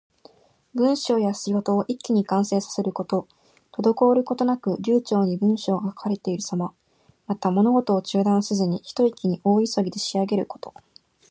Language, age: Japanese, 19-29